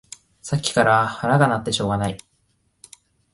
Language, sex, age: Japanese, male, 19-29